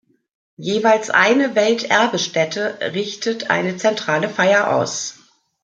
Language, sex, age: German, female, 50-59